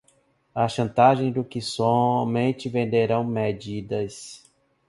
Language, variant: Portuguese, Portuguese (Brasil)